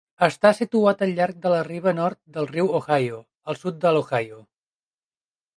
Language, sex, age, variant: Catalan, male, 30-39, Central